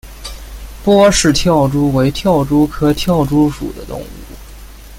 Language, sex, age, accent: Chinese, male, 19-29, 出生地：江苏省